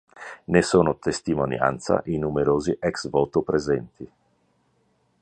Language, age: Italian, 50-59